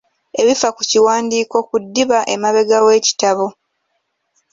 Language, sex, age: Ganda, female, 19-29